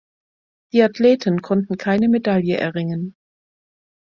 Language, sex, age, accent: German, female, 50-59, Deutschland Deutsch